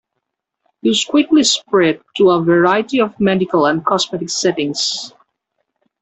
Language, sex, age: English, male, 19-29